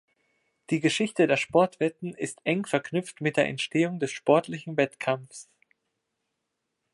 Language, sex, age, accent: German, male, 19-29, Deutschland Deutsch